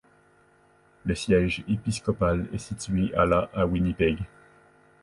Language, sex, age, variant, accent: French, male, 19-29, Français d'Amérique du Nord, Français du Canada